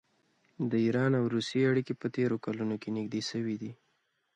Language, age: Pashto, 19-29